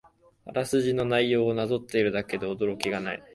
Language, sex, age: Japanese, male, 19-29